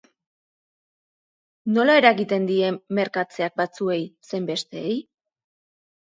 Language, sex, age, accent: Basque, female, 40-49, Erdialdekoa edo Nafarra (Gipuzkoa, Nafarroa)